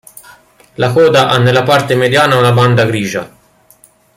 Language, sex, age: Italian, male, 40-49